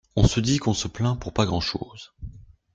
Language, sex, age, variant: French, male, 19-29, Français de métropole